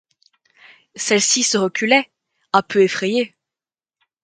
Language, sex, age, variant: French, female, under 19, Français de métropole